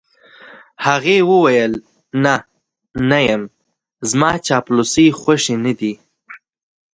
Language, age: Pashto, 19-29